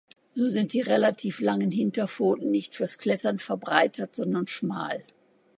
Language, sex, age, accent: German, female, 60-69, Deutschland Deutsch